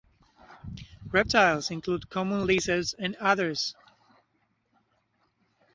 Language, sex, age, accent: English, male, 30-39, Australian English